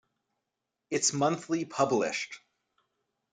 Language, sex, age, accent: English, male, 19-29, United States English